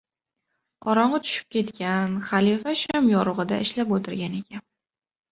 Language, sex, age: Uzbek, female, 19-29